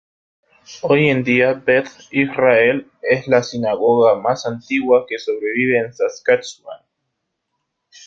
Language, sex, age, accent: Spanish, male, 19-29, Andino-Pacífico: Colombia, Perú, Ecuador, oeste de Bolivia y Venezuela andina